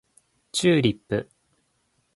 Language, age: Japanese, 19-29